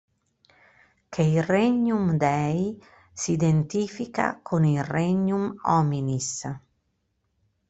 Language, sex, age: Italian, female, 40-49